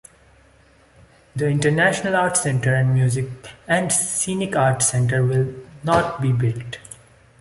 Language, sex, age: English, male, 19-29